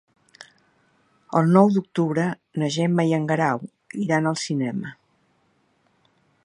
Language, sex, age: Catalan, female, 60-69